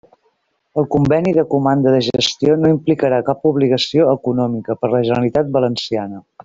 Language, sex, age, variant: Catalan, female, 40-49, Septentrional